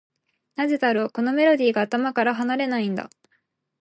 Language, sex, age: Japanese, female, 19-29